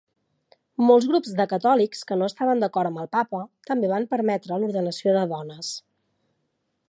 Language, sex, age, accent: Catalan, female, 30-39, central; nord-occidental